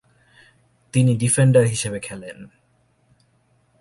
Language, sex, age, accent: Bengali, male, 19-29, Native